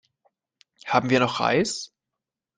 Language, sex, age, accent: German, male, 19-29, Deutschland Deutsch